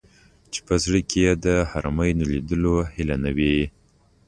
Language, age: Pashto, 19-29